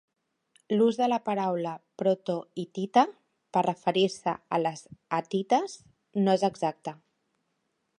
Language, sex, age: Catalan, female, 40-49